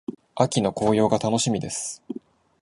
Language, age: Japanese, under 19